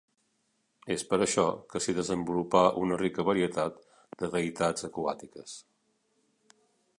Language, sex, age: Catalan, male, 60-69